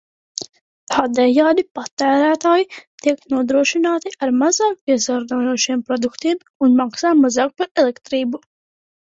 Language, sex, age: Latvian, female, under 19